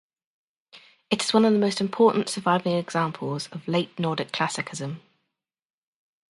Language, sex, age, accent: English, female, 30-39, England English